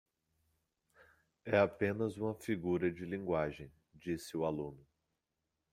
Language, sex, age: Portuguese, male, 30-39